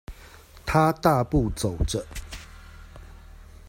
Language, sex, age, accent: Chinese, male, 30-39, 出生地：桃園市